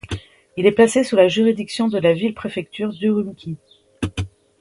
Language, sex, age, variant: French, female, 40-49, Français de métropole